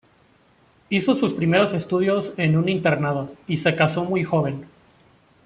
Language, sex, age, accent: Spanish, male, 19-29, México